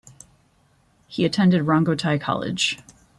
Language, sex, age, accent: English, female, 40-49, United States English